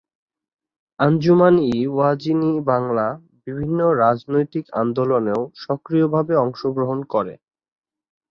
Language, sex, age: Bengali, male, 19-29